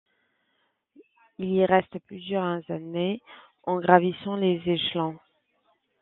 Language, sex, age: French, female, 19-29